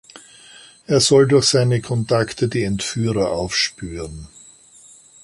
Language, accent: German, Österreichisches Deutsch